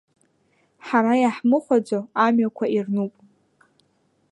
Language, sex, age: Abkhazian, female, 19-29